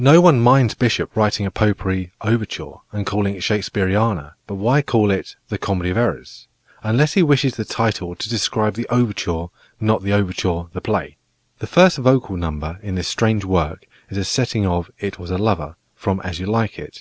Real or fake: real